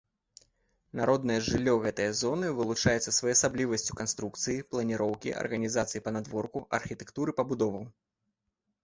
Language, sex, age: Belarusian, male, 30-39